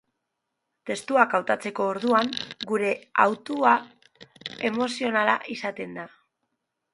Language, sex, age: Basque, female, 19-29